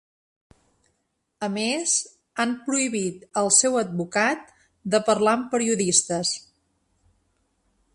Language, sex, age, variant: Catalan, female, 40-49, Central